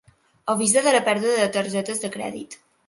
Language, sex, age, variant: Catalan, female, under 19, Balear